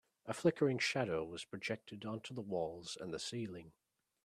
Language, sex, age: English, male, 19-29